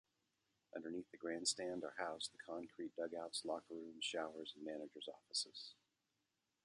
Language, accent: English, United States English